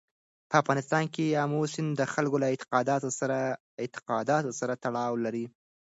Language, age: Pashto, under 19